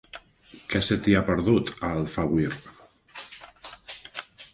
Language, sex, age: Catalan, male, 40-49